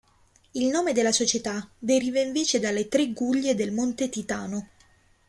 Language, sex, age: Italian, female, 19-29